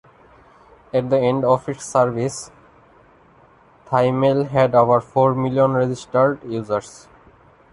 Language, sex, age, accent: English, male, 19-29, India and South Asia (India, Pakistan, Sri Lanka)